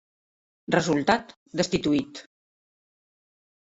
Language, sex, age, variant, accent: Catalan, female, 70-79, Central, central